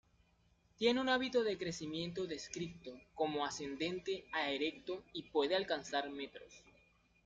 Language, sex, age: Spanish, male, 19-29